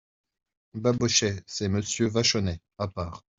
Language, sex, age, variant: French, male, 40-49, Français de métropole